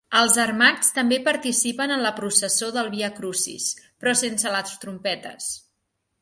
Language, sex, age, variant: Catalan, female, 40-49, Central